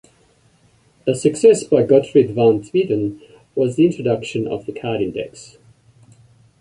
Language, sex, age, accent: English, male, 40-49, Australian English